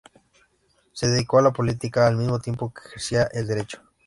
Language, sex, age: Spanish, male, 19-29